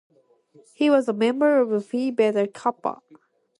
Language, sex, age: English, female, under 19